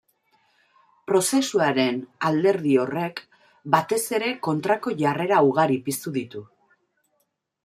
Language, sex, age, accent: Basque, female, 50-59, Mendebalekoa (Araba, Bizkaia, Gipuzkoako mendebaleko herri batzuk)